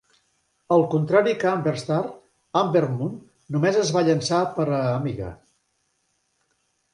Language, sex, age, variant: Catalan, male, 60-69, Central